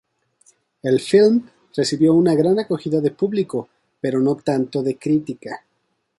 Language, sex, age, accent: Spanish, male, 30-39, México